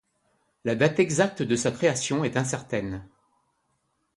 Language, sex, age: French, male, 60-69